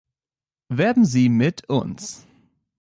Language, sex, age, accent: German, male, 19-29, Deutschland Deutsch